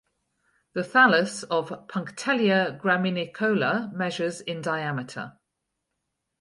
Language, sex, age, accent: English, female, 50-59, Welsh English